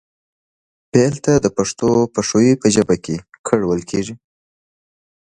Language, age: Pashto, 19-29